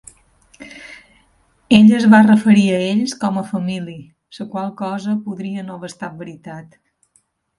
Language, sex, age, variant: Catalan, female, 40-49, Balear